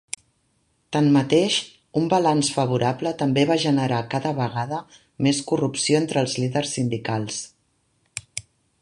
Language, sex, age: Catalan, female, 50-59